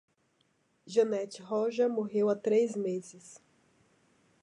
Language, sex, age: Portuguese, female, 40-49